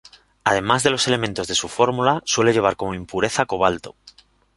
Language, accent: Spanish, España: Centro-Sur peninsular (Madrid, Toledo, Castilla-La Mancha)